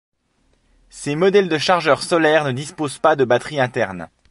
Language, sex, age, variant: French, male, 30-39, Français de métropole